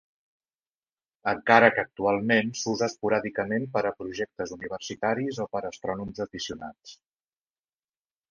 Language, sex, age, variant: Catalan, male, 40-49, Central